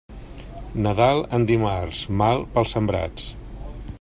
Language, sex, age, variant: Catalan, male, 50-59, Central